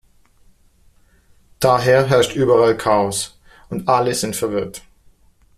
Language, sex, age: German, male, 30-39